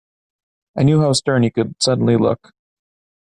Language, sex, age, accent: English, male, 19-29, United States English